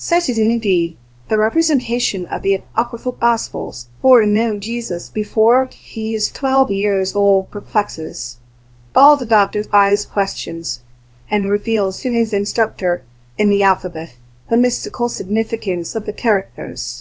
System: TTS, VITS